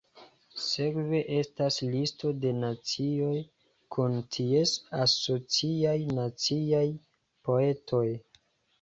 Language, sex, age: Esperanto, male, 19-29